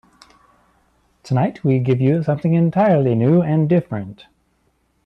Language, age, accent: English, 19-29, United States English